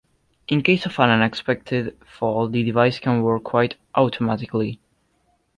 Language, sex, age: English, male, under 19